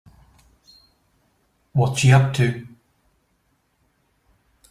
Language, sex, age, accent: English, male, 40-49, United States English